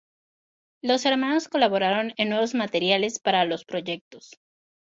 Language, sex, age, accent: Spanish, female, 19-29, México